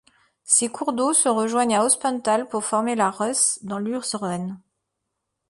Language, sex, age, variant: French, female, 40-49, Français de métropole